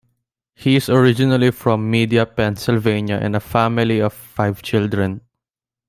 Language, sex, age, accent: English, male, under 19, Filipino